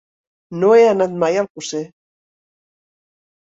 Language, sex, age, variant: Catalan, female, 50-59, Central